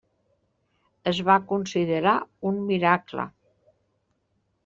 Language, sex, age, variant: Catalan, female, 60-69, Central